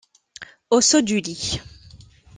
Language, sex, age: French, female, 30-39